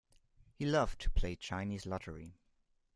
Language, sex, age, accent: English, male, 19-29, United States English